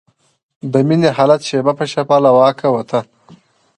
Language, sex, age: Pashto, female, 19-29